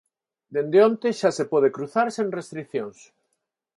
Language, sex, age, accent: Galician, male, 50-59, Neofalante